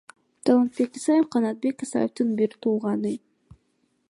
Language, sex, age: Kyrgyz, female, under 19